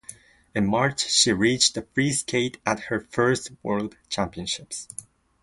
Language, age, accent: English, 19-29, United States English